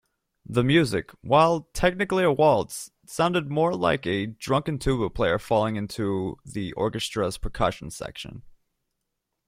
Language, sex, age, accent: English, male, 19-29, United States English